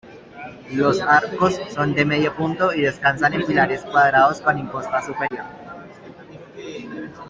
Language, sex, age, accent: Spanish, male, 19-29, Caribe: Cuba, Venezuela, Puerto Rico, República Dominicana, Panamá, Colombia caribeña, México caribeño, Costa del golfo de México